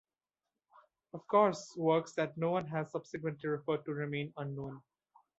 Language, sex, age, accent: English, male, 19-29, India and South Asia (India, Pakistan, Sri Lanka)